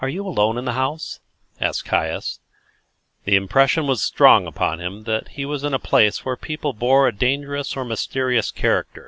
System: none